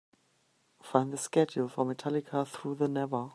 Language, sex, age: English, female, 50-59